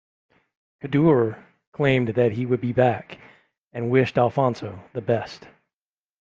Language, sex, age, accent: English, male, 50-59, United States English